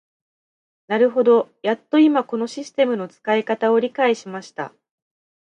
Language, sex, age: Japanese, female, 30-39